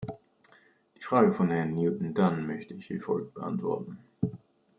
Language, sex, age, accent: German, male, 30-39, Deutschland Deutsch